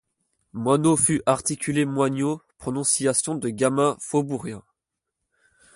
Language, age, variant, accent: French, under 19, Français d'Europe, Français de Belgique